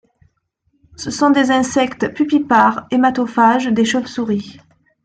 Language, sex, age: French, female, 40-49